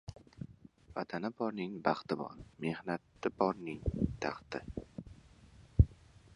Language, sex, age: Uzbek, male, 19-29